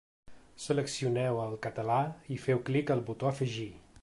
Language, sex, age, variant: Catalan, male, 30-39, Central